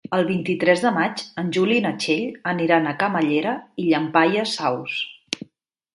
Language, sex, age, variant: Catalan, female, 40-49, Central